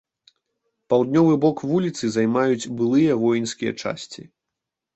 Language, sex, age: Belarusian, male, 19-29